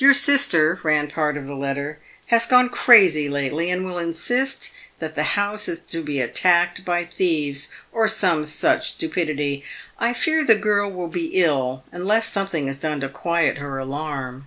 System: none